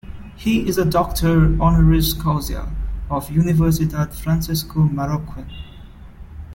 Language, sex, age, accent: English, male, 19-29, India and South Asia (India, Pakistan, Sri Lanka)